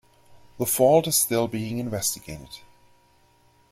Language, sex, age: English, male, 30-39